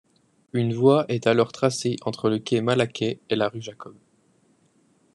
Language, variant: French, Français de métropole